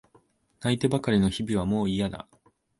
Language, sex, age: Japanese, male, 19-29